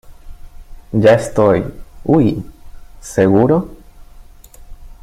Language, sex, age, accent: Spanish, male, 19-29, Andino-Pacífico: Colombia, Perú, Ecuador, oeste de Bolivia y Venezuela andina